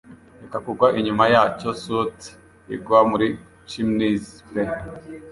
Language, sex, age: Kinyarwanda, male, 19-29